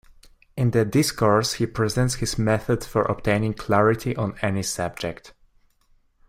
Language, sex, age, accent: English, male, under 19, United States English